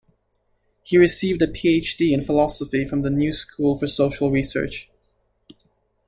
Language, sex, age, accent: English, male, 19-29, United States English